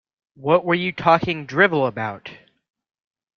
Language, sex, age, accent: English, male, under 19, United States English